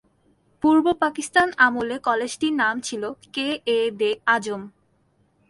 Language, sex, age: Bengali, female, 19-29